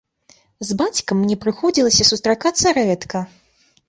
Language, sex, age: Belarusian, female, 19-29